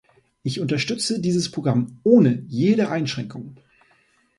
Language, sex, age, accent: German, male, 30-39, Deutschland Deutsch